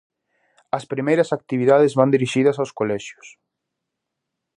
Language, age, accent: Galician, 19-29, Normativo (estándar)